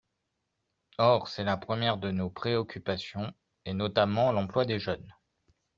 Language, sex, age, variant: French, male, 40-49, Français de métropole